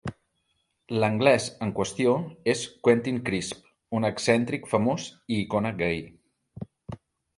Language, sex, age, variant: Catalan, male, 50-59, Central